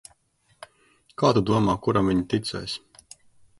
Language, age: Latvian, 40-49